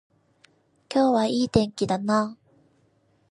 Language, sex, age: Japanese, female, 19-29